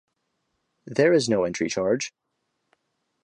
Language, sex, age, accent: English, male, 19-29, United States English